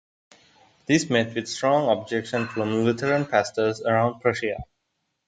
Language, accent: English, India and South Asia (India, Pakistan, Sri Lanka)